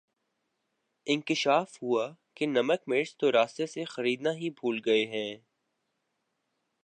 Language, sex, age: Urdu, male, 19-29